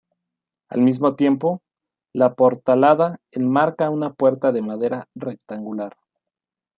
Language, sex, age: Spanish, male, 19-29